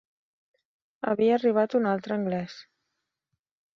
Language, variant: Catalan, Central